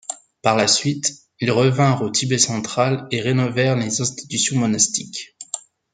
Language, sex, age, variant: French, male, 19-29, Français de métropole